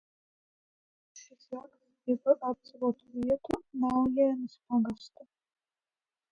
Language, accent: Latvian, Krievu